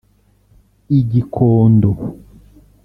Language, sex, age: Kinyarwanda, male, 30-39